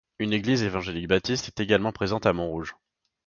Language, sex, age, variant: French, male, 19-29, Français de métropole